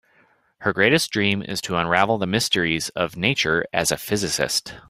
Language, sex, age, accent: English, male, 30-39, United States English